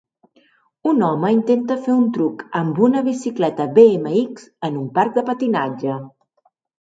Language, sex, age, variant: Catalan, female, 40-49, Central